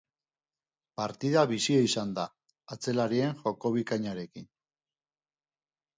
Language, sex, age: Basque, male, 40-49